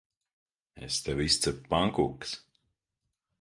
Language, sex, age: Latvian, male, 30-39